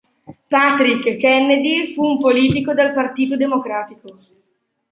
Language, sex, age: Italian, female, under 19